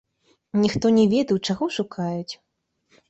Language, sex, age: Belarusian, female, 19-29